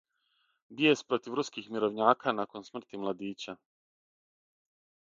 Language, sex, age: Serbian, male, 30-39